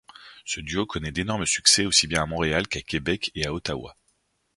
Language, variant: French, Français de métropole